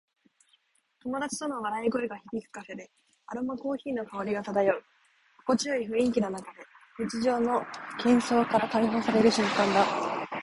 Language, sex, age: Japanese, female, under 19